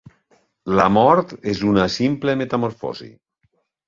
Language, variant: Catalan, Septentrional